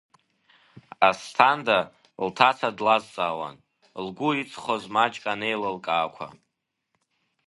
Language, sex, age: Abkhazian, male, under 19